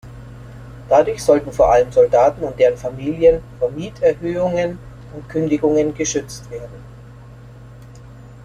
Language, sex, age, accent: German, female, 50-59, Deutschland Deutsch